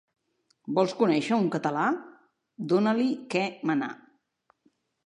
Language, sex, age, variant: Catalan, female, 50-59, Central